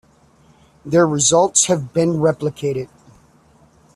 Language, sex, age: English, male, 40-49